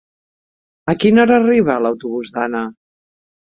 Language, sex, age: Catalan, female, 50-59